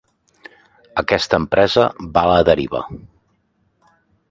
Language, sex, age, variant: Catalan, male, 40-49, Central